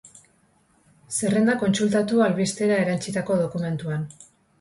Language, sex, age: Basque, female, 40-49